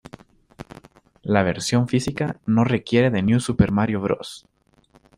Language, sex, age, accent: Spanish, male, under 19, América central